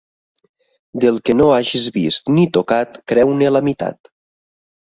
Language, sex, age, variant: Catalan, male, 30-39, Nord-Occidental